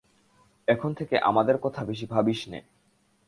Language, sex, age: Bengali, male, 19-29